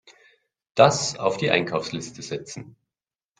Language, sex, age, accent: German, male, 40-49, Deutschland Deutsch